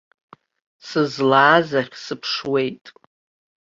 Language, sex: Abkhazian, female